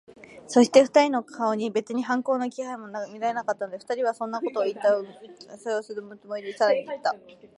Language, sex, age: Japanese, female, 19-29